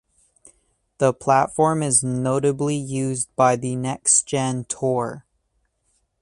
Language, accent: English, United States English